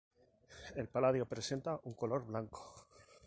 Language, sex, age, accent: Spanish, male, 40-49, España: Norte peninsular (Asturias, Castilla y León, Cantabria, País Vasco, Navarra, Aragón, La Rioja, Guadalajara, Cuenca)